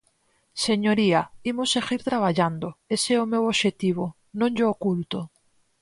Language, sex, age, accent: Galician, female, 30-39, Atlántico (seseo e gheada)